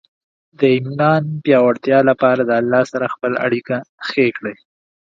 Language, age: Pashto, 19-29